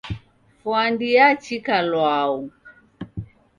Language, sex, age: Taita, female, 60-69